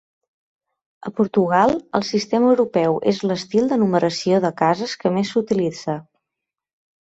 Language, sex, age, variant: Catalan, female, 30-39, Central